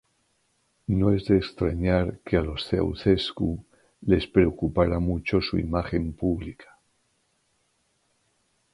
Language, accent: Spanish, España: Norte peninsular (Asturias, Castilla y León, Cantabria, País Vasco, Navarra, Aragón, La Rioja, Guadalajara, Cuenca)